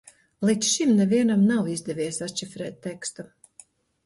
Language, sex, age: Latvian, female, 50-59